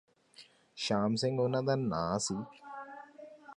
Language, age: Punjabi, 30-39